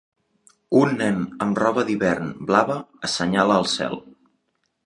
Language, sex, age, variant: Catalan, male, 19-29, Central